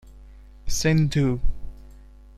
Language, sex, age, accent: English, male, 19-29, India and South Asia (India, Pakistan, Sri Lanka)